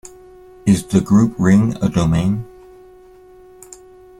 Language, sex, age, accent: English, male, 50-59, United States English